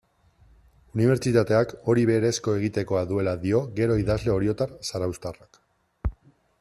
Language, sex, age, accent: Basque, male, 19-29, Mendebalekoa (Araba, Bizkaia, Gipuzkoako mendebaleko herri batzuk)